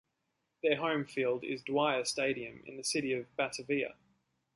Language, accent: English, Australian English